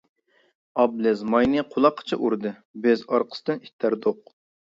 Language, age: Uyghur, 30-39